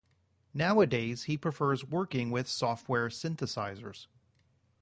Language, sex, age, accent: English, male, 30-39, United States English